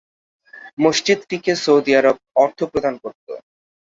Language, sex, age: Bengali, male, under 19